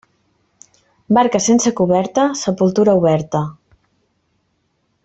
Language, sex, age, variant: Catalan, female, 30-39, Central